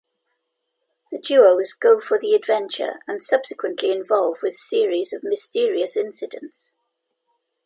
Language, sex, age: English, female, 70-79